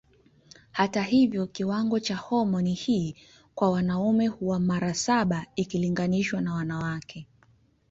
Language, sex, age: Swahili, female, 19-29